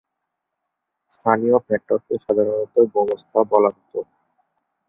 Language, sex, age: Bengali, male, under 19